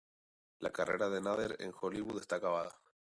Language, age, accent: Spanish, 19-29, España: Islas Canarias; Rioplatense: Argentina, Uruguay, este de Bolivia, Paraguay